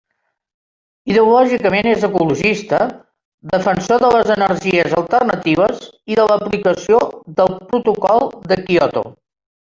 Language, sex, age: Catalan, female, 60-69